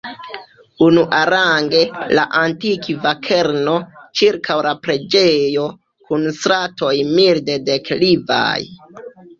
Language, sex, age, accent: Esperanto, male, 19-29, Internacia